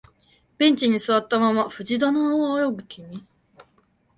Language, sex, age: Japanese, female, 19-29